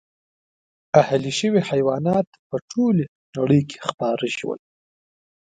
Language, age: Pashto, 19-29